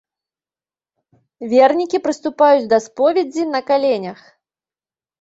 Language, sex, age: Belarusian, female, 30-39